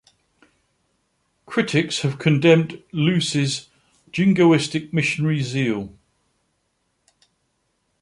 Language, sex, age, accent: English, male, 50-59, England English